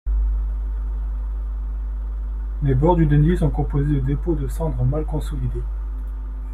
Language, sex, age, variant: French, male, 19-29, Français de métropole